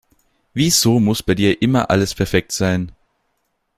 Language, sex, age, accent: German, male, 19-29, Österreichisches Deutsch